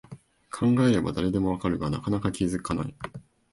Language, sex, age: Japanese, male, 19-29